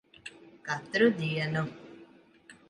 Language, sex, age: Latvian, female, 30-39